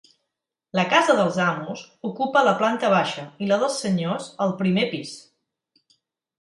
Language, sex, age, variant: Catalan, female, 40-49, Nord-Occidental